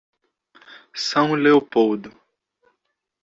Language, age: Portuguese, 19-29